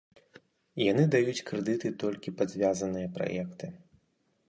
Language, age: Belarusian, 19-29